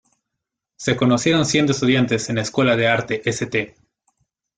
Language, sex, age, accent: Spanish, male, 19-29, Andino-Pacífico: Colombia, Perú, Ecuador, oeste de Bolivia y Venezuela andina